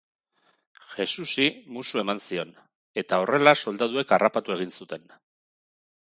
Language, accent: Basque, Erdialdekoa edo Nafarra (Gipuzkoa, Nafarroa)